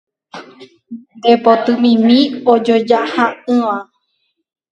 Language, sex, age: Guarani, female, 19-29